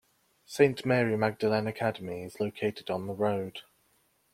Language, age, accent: English, 19-29, England English